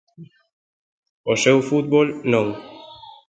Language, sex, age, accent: Galician, female, 40-49, Central (gheada)